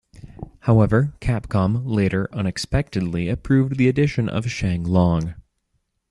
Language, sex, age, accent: English, male, 19-29, United States English